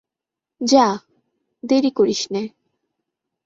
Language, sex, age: Bengali, female, 19-29